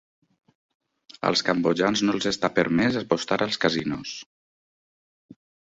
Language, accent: Catalan, valencià